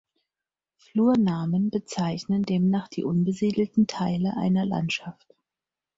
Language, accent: German, Deutschland Deutsch